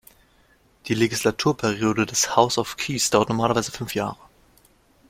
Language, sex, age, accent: German, male, under 19, Deutschland Deutsch